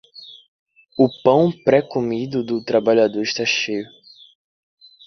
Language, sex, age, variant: Portuguese, male, under 19, Portuguese (Brasil)